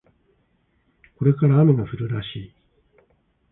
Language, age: Japanese, 60-69